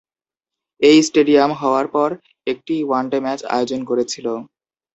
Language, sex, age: Bengali, male, 19-29